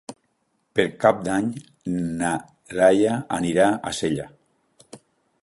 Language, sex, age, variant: Catalan, male, 50-59, Alacantí